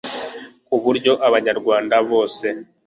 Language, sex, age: Kinyarwanda, male, 19-29